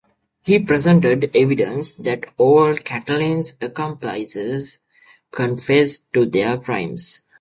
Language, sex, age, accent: English, male, 19-29, United States English